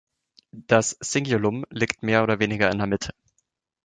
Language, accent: German, Deutschland Deutsch